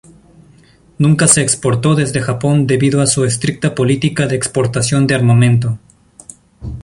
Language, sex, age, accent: Spanish, male, 19-29, Andino-Pacífico: Colombia, Perú, Ecuador, oeste de Bolivia y Venezuela andina